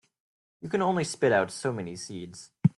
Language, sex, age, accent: English, male, 19-29, United States English